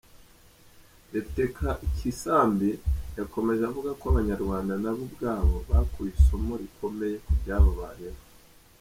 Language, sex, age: Kinyarwanda, male, 30-39